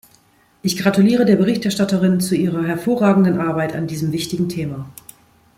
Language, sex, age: German, female, 40-49